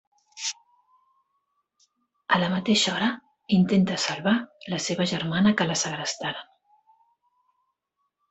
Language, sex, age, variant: Catalan, female, 50-59, Central